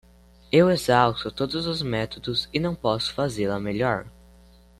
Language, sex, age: Portuguese, male, under 19